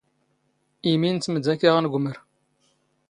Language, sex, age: Standard Moroccan Tamazight, male, 30-39